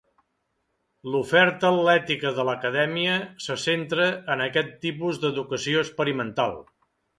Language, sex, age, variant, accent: Catalan, male, 60-69, Central, central